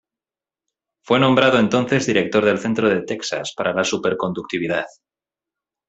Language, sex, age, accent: Spanish, male, 19-29, España: Norte peninsular (Asturias, Castilla y León, Cantabria, País Vasco, Navarra, Aragón, La Rioja, Guadalajara, Cuenca)